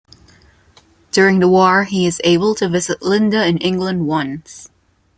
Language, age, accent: English, 19-29, Filipino